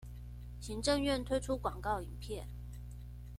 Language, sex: Chinese, female